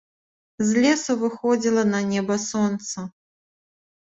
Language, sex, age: Belarusian, female, 40-49